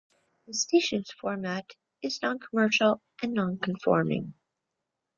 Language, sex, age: English, female, 50-59